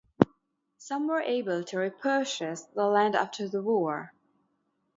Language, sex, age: English, female, 30-39